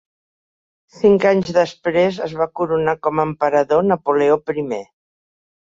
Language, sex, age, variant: Catalan, female, 60-69, Central